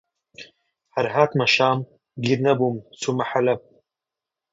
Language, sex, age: Central Kurdish, male, 19-29